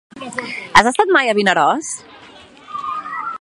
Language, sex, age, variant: Catalan, female, 40-49, Central